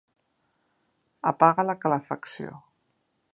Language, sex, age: Catalan, female, 50-59